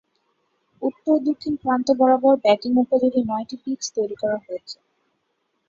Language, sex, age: Bengali, female, 19-29